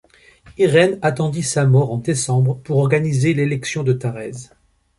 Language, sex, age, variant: French, male, 50-59, Français de métropole